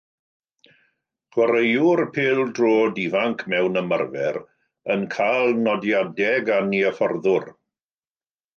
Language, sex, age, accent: Welsh, male, 50-59, Y Deyrnas Unedig Cymraeg